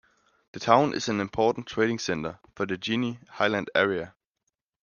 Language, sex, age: English, male, under 19